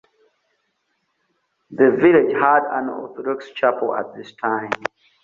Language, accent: English, England English